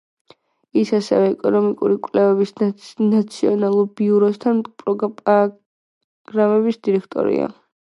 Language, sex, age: Georgian, female, 19-29